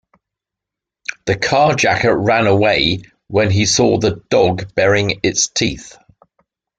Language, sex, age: English, male, 60-69